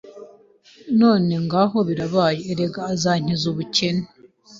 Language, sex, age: Kinyarwanda, female, 19-29